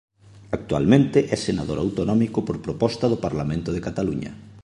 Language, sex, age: Galician, male, 30-39